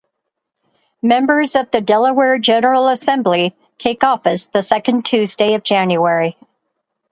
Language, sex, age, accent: English, female, 60-69, United States English